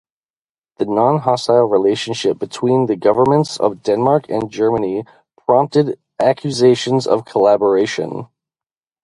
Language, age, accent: English, 19-29, United States English; midwest